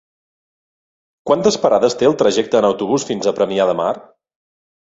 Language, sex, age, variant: Catalan, male, 30-39, Central